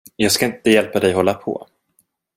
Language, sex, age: Swedish, male, 30-39